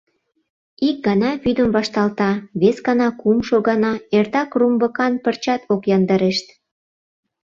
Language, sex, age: Mari, female, 19-29